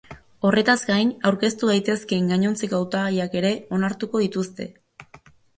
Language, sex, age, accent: Basque, female, 19-29, Erdialdekoa edo Nafarra (Gipuzkoa, Nafarroa)